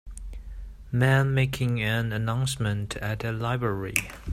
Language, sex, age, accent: English, male, 19-29, United States English